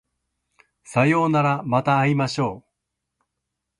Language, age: Japanese, 50-59